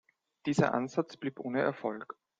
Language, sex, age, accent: German, male, 30-39, Österreichisches Deutsch